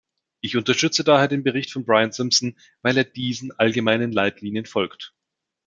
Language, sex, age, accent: German, male, 30-39, Deutschland Deutsch